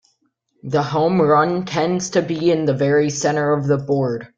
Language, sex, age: English, male, under 19